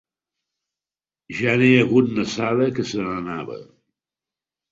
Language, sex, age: Catalan, male, 60-69